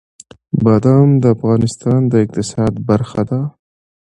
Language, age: Pashto, 19-29